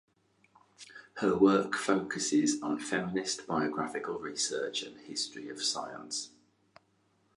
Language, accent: English, England English